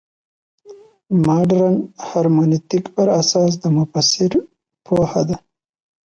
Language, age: Pashto, 19-29